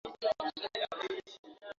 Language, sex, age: Swahili, female, 19-29